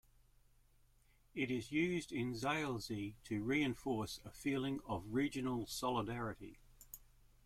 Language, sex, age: English, male, 60-69